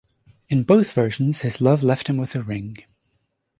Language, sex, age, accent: English, female, 19-29, Irish English